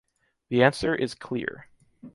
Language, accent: English, United States English